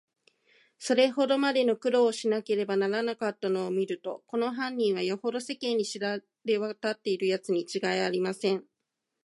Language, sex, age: Japanese, female, 30-39